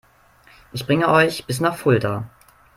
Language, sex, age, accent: German, male, under 19, Deutschland Deutsch